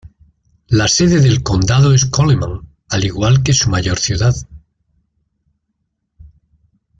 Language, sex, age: Spanish, male, 60-69